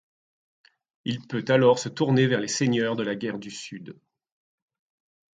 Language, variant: French, Français de métropole